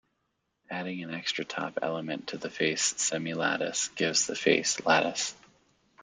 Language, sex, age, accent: English, male, 30-39, United States English